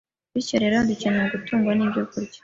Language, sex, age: Kinyarwanda, female, 19-29